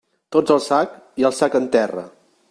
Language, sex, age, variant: Catalan, male, 50-59, Central